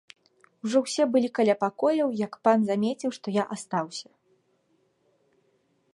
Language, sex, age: Belarusian, female, 19-29